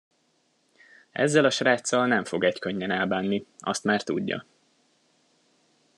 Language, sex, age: Hungarian, male, 19-29